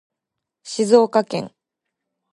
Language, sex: Japanese, female